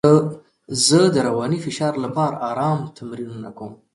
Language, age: Pashto, 30-39